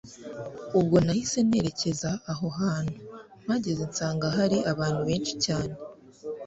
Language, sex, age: Kinyarwanda, female, under 19